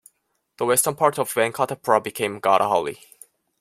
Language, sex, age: English, male, 19-29